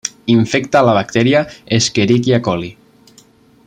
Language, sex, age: Spanish, male, 19-29